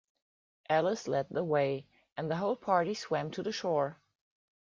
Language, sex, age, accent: English, female, 40-49, United States English